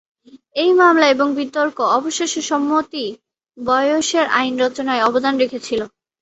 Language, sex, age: Bengali, female, 19-29